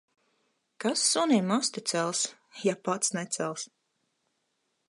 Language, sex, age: Latvian, female, 30-39